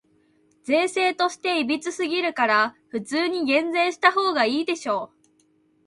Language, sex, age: Japanese, female, 19-29